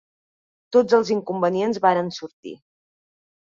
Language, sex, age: Catalan, female, 30-39